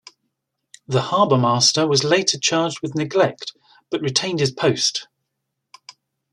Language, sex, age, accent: English, male, 50-59, England English